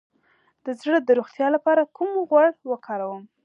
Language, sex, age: Pashto, female, 19-29